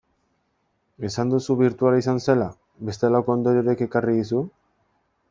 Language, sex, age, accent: Basque, male, 19-29, Erdialdekoa edo Nafarra (Gipuzkoa, Nafarroa)